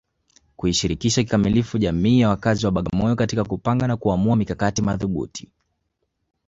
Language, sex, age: Swahili, male, 19-29